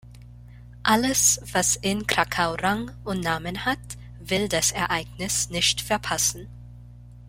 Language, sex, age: German, female, 19-29